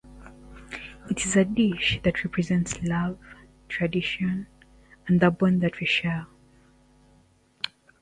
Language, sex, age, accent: English, female, 19-29, Southern African (South Africa, Zimbabwe, Namibia)